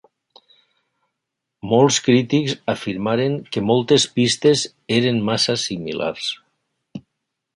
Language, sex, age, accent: Catalan, male, 60-69, valencià